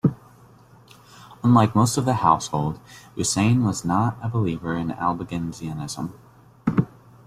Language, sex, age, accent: English, male, 19-29, United States English